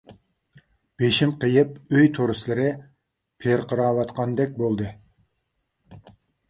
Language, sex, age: Uyghur, male, 40-49